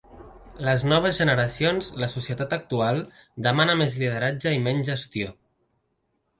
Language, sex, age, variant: Catalan, male, 30-39, Central